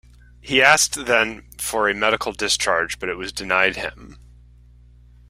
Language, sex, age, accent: English, male, 19-29, United States English